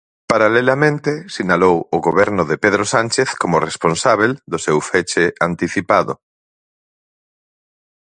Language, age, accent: Galician, 40-49, Atlántico (seseo e gheada)